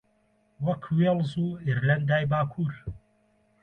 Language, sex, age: Central Kurdish, male, 40-49